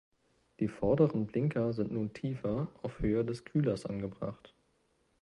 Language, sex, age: German, male, 19-29